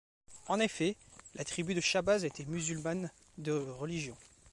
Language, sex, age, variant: French, male, 19-29, Français de métropole